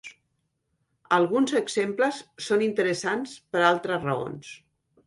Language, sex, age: Catalan, female, 60-69